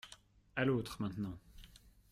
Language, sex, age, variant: French, male, 30-39, Français de métropole